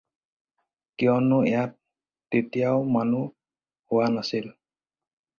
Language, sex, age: Assamese, male, 19-29